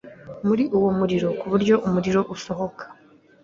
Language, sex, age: Kinyarwanda, female, 19-29